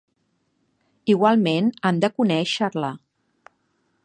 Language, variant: Catalan, Nord-Occidental